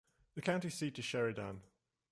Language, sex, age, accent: English, male, 19-29, England English